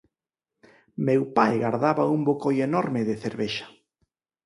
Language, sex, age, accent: Galician, male, 40-49, Normativo (estándar)